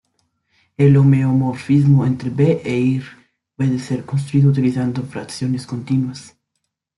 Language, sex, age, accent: Spanish, male, under 19, México